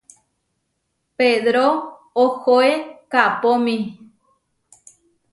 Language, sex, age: Huarijio, female, 30-39